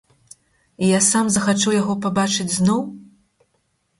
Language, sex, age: Belarusian, female, 30-39